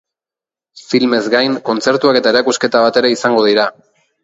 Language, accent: Basque, Erdialdekoa edo Nafarra (Gipuzkoa, Nafarroa)